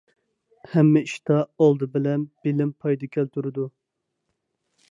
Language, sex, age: Uyghur, male, 19-29